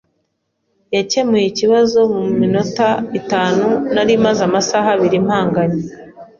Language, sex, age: Kinyarwanda, female, 40-49